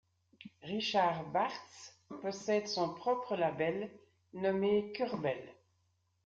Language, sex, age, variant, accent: French, female, 60-69, Français d'Europe, Français de Belgique